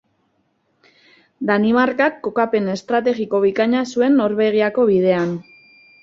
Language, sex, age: Basque, female, 19-29